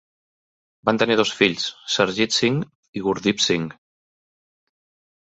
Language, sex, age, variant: Catalan, male, 40-49, Central